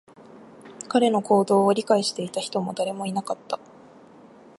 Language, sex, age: Japanese, female, 19-29